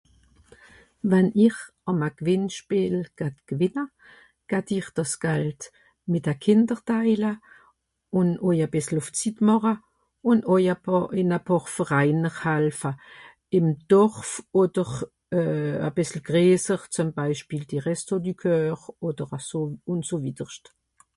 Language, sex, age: Swiss German, female, 60-69